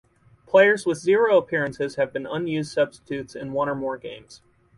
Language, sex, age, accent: English, male, 30-39, United States English